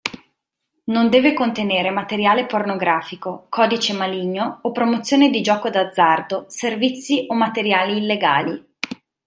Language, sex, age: Italian, female, 30-39